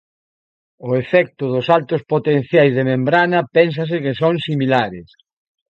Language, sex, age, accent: Galician, male, 60-69, Atlántico (seseo e gheada)